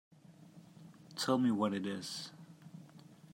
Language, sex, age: English, male, 30-39